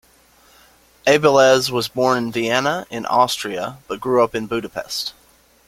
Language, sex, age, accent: English, male, 30-39, United States English